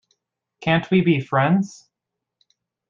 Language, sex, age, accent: English, male, 19-29, United States English